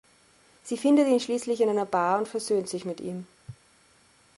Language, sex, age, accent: German, female, 30-39, Österreichisches Deutsch